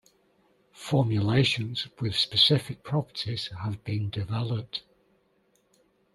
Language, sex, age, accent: English, male, 50-59, England English